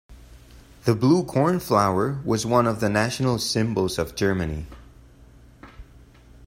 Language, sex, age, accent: English, male, 19-29, United States English